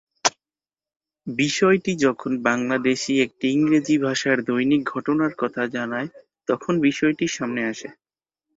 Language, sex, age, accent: Bengali, male, 19-29, Native